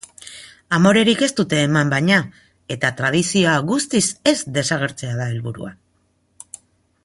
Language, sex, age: Basque, female, 50-59